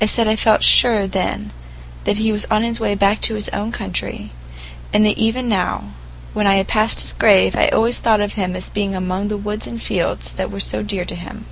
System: none